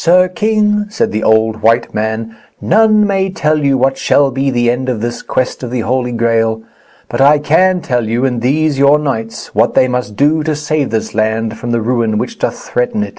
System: none